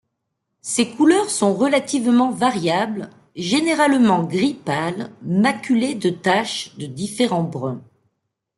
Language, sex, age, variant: French, female, 40-49, Français de métropole